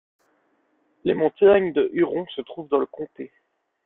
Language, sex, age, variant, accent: French, male, 19-29, Français d'Europe, Français de Belgique